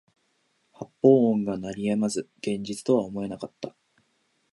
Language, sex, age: Japanese, male, 19-29